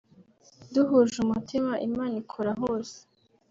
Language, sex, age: Kinyarwanda, female, 19-29